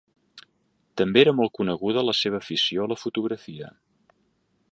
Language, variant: Catalan, Central